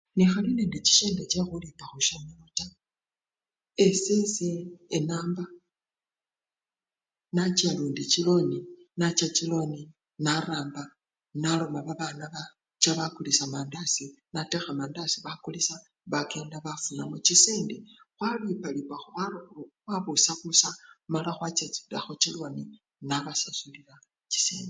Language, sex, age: Luyia, female, 50-59